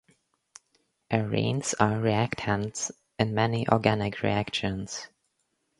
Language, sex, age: English, female, under 19